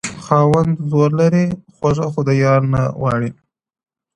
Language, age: Pashto, under 19